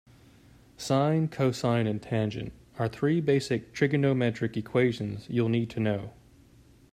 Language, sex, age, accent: English, male, 30-39, United States English